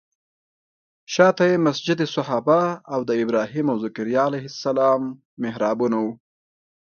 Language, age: Pashto, 30-39